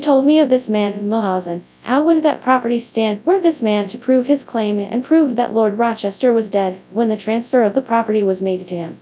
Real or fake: fake